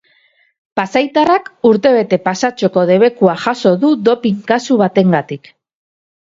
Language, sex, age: Basque, female, 30-39